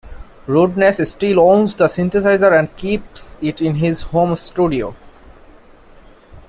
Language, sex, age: English, male, 19-29